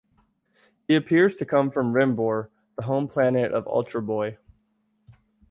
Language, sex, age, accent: English, male, 30-39, United States English